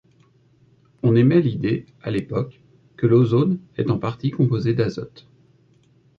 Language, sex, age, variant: French, male, 30-39, Français de métropole